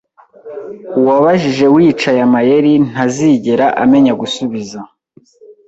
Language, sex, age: Kinyarwanda, male, 19-29